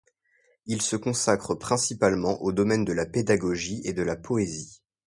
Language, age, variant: French, 19-29, Français de métropole